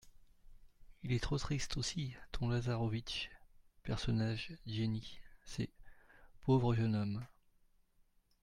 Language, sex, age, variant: French, male, 40-49, Français de métropole